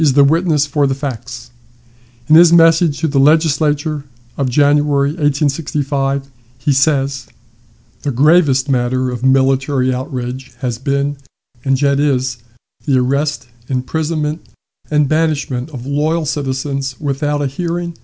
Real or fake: real